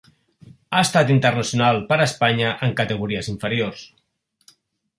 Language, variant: Catalan, Central